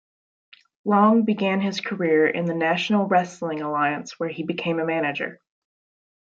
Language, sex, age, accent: English, female, 19-29, United States English